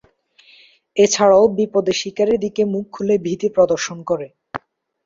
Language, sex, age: Bengali, male, under 19